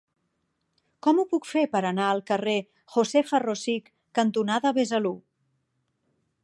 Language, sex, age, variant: Catalan, female, 40-49, Central